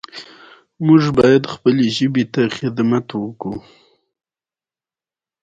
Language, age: Pashto, 19-29